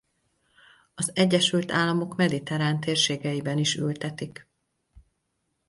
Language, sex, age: Hungarian, female, 40-49